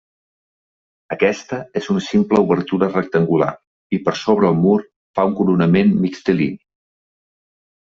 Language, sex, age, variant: Catalan, male, 40-49, Central